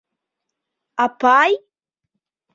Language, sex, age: Bashkir, female, under 19